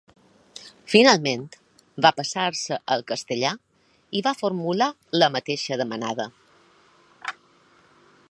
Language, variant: Catalan, Balear